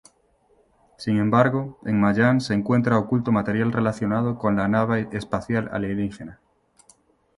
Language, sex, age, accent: Spanish, male, 30-39, España: Norte peninsular (Asturias, Castilla y León, Cantabria, País Vasco, Navarra, Aragón, La Rioja, Guadalajara, Cuenca)